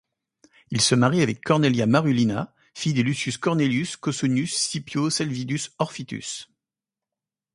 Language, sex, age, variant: French, male, 40-49, Français de métropole